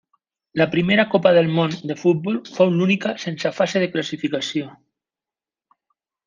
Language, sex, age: Catalan, male, 50-59